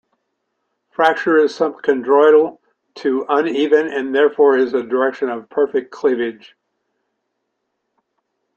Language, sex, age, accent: English, male, 70-79, Canadian English